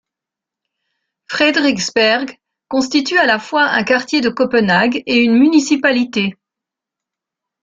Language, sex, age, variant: French, female, 60-69, Français de métropole